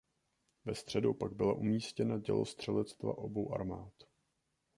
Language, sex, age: Czech, male, 19-29